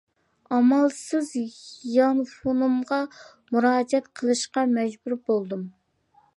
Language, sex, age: Uyghur, female, 19-29